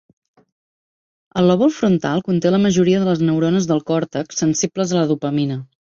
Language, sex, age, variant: Catalan, female, 30-39, Central